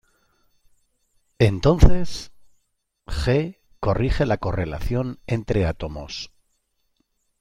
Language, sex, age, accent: Spanish, male, 50-59, España: Centro-Sur peninsular (Madrid, Toledo, Castilla-La Mancha)